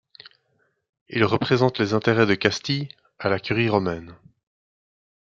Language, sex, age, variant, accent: French, male, 30-39, Français d'Europe, Français de Belgique